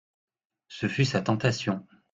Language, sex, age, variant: French, male, 40-49, Français de métropole